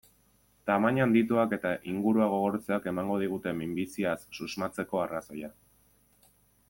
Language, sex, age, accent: Basque, male, 19-29, Erdialdekoa edo Nafarra (Gipuzkoa, Nafarroa)